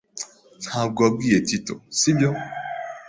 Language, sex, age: Kinyarwanda, female, 19-29